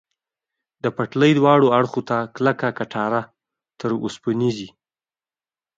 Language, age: Pashto, under 19